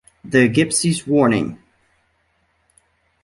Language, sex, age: English, male, 19-29